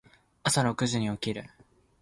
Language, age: Japanese, 19-29